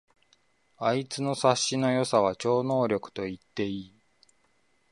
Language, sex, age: Japanese, male, 30-39